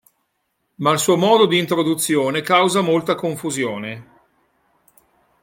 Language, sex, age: Italian, male, 60-69